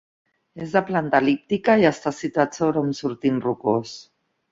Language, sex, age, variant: Catalan, female, 40-49, Central